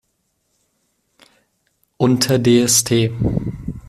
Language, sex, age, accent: German, male, 19-29, Deutschland Deutsch